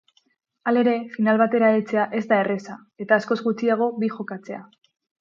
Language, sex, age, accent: Basque, female, 19-29, Mendebalekoa (Araba, Bizkaia, Gipuzkoako mendebaleko herri batzuk)